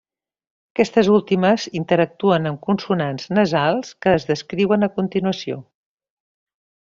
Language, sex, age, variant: Catalan, female, 60-69, Central